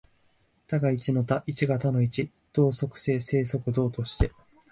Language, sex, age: Japanese, male, 19-29